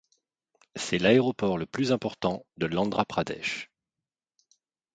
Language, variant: French, Français de métropole